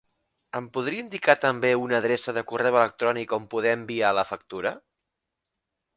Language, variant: Catalan, Central